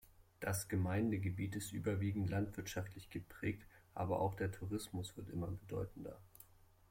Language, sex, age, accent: German, male, 30-39, Deutschland Deutsch